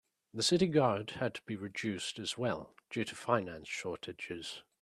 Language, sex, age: English, male, 19-29